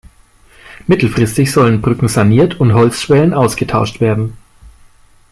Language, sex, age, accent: German, male, 40-49, Deutschland Deutsch